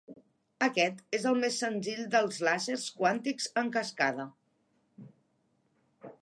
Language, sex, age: Catalan, female, 40-49